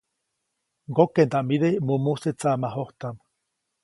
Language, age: Copainalá Zoque, 19-29